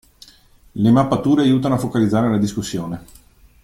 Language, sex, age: Italian, male, 40-49